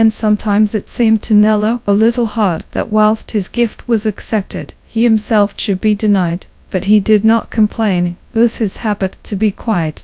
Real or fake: fake